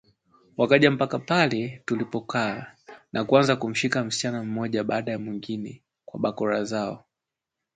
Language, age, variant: Swahili, 19-29, Kiswahili cha Bara ya Tanzania